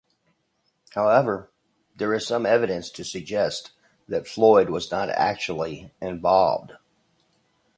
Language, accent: English, United States English